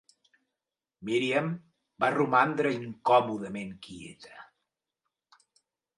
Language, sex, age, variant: Catalan, male, 60-69, Central